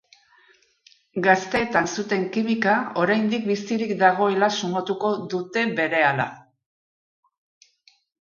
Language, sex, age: Basque, female, 60-69